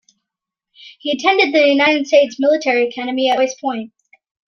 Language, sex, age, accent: English, female, under 19, Canadian English